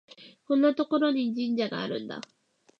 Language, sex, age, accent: Japanese, female, 19-29, 標準語